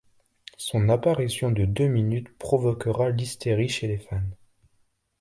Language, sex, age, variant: French, male, 19-29, Français de métropole